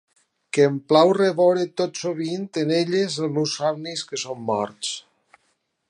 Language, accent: Catalan, valencià